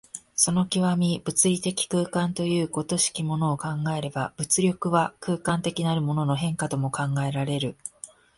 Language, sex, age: Japanese, female, 40-49